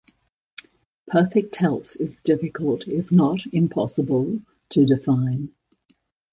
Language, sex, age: English, female, 70-79